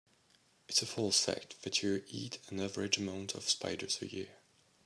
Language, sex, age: English, male, 30-39